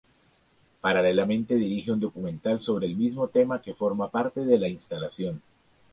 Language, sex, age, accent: Spanish, male, 40-49, Andino-Pacífico: Colombia, Perú, Ecuador, oeste de Bolivia y Venezuela andina